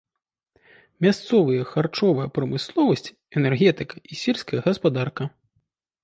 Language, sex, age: Belarusian, male, 30-39